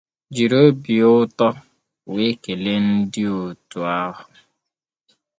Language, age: Igbo, 19-29